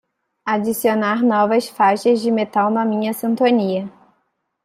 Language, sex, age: Portuguese, female, 19-29